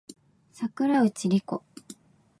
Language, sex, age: Japanese, female, 19-29